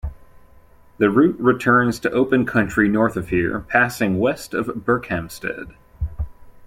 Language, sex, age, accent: English, male, 30-39, United States English